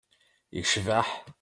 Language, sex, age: Kabyle, male, 30-39